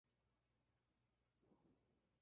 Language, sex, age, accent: Spanish, male, 19-29, México